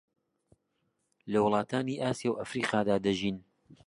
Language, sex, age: Central Kurdish, male, 30-39